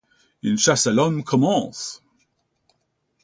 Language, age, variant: French, 70-79, Français de métropole